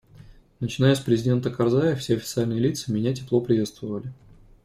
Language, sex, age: Russian, male, 30-39